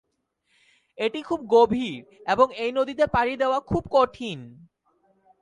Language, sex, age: Bengali, male, 19-29